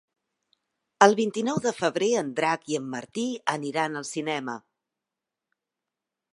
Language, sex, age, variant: Catalan, female, 40-49, Central